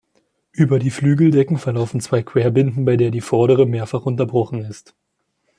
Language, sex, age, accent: German, male, 19-29, Deutschland Deutsch